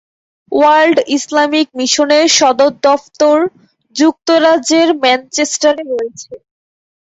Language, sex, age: Bengali, female, 19-29